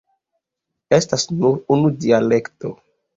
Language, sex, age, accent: Esperanto, male, 30-39, Internacia